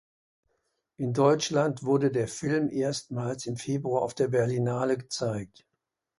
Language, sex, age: German, male, 60-69